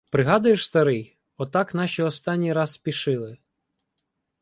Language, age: Ukrainian, 19-29